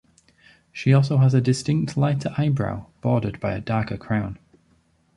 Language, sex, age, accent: English, male, 19-29, England English